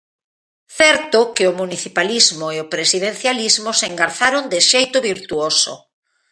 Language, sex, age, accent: Galician, female, 40-49, Normativo (estándar)